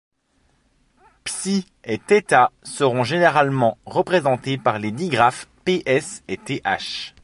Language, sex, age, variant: French, male, 30-39, Français de métropole